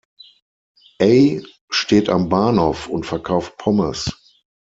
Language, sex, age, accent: German, male, 40-49, Deutschland Deutsch